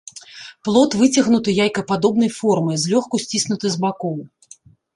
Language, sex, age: Belarusian, female, 40-49